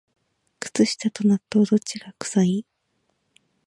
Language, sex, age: Japanese, female, 19-29